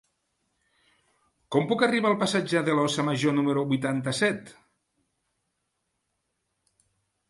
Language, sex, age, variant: Catalan, male, 50-59, Central